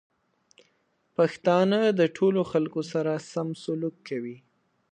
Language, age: Pashto, under 19